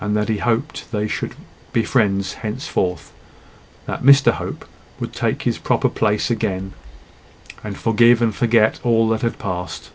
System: none